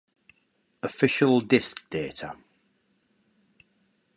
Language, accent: English, England English